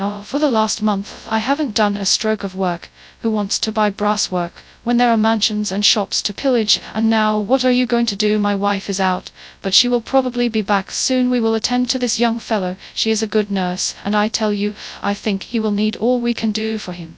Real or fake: fake